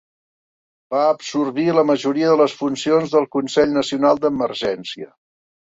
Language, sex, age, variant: Catalan, male, 60-69, Central